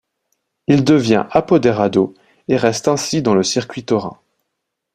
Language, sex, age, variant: French, male, 19-29, Français de métropole